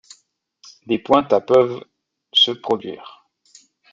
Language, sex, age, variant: French, male, 30-39, Français de métropole